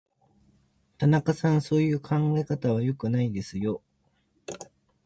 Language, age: Japanese, 30-39